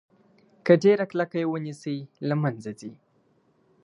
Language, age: Pashto, 19-29